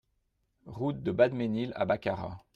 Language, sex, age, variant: French, male, 40-49, Français de métropole